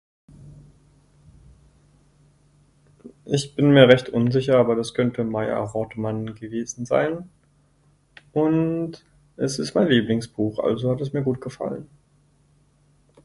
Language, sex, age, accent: German, male, 19-29, Deutschland Deutsch; Schweizerdeutsch